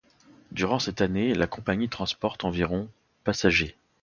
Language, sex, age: French, male, 40-49